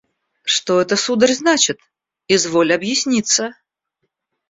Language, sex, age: Russian, female, 40-49